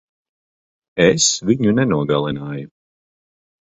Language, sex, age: Latvian, male, 30-39